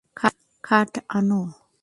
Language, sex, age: Bengali, female, 19-29